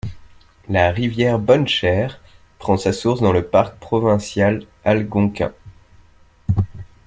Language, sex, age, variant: French, male, 30-39, Français de métropole